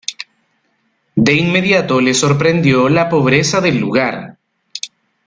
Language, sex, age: Spanish, male, 30-39